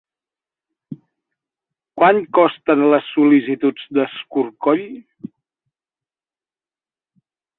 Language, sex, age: Catalan, male, 50-59